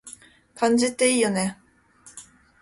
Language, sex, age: Japanese, female, under 19